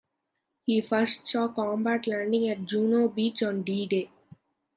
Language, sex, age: English, male, under 19